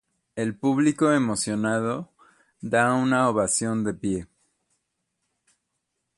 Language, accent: Spanish, México